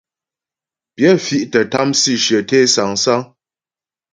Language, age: Ghomala, 19-29